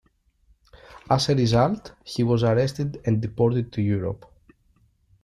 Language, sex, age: English, male, 30-39